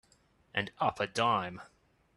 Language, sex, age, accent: English, male, 30-39, Australian English